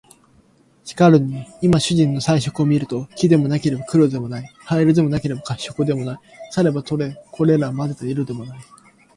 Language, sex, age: Japanese, male, 19-29